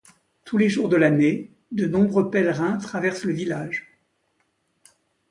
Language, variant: French, Français de métropole